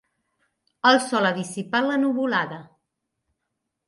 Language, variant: Catalan, Central